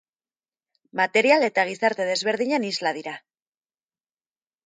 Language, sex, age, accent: Basque, female, 30-39, Erdialdekoa edo Nafarra (Gipuzkoa, Nafarroa)